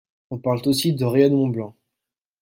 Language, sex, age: French, male, 19-29